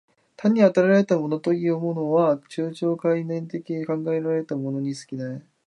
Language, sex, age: Japanese, male, 19-29